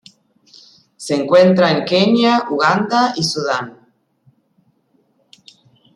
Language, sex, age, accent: Spanish, female, 50-59, Rioplatense: Argentina, Uruguay, este de Bolivia, Paraguay